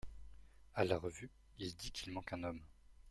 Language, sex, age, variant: French, male, 19-29, Français de métropole